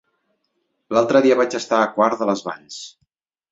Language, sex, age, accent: Catalan, male, 40-49, Català central